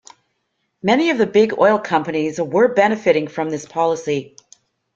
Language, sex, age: English, female, 50-59